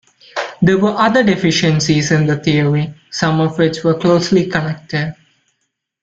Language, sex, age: English, male, under 19